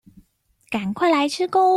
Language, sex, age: Chinese, female, 19-29